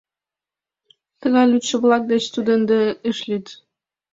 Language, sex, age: Mari, female, 19-29